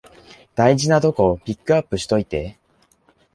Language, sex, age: Japanese, male, 30-39